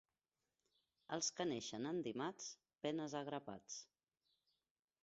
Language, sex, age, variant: Catalan, female, 40-49, Central